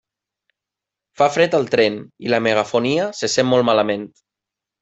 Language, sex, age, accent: Catalan, male, 30-39, valencià